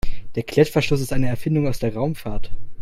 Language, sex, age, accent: German, male, 19-29, Deutschland Deutsch